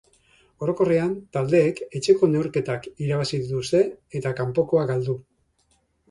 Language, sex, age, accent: Basque, male, 50-59, Mendebalekoa (Araba, Bizkaia, Gipuzkoako mendebaleko herri batzuk)